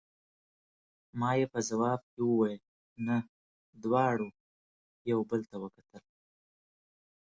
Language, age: Pashto, 30-39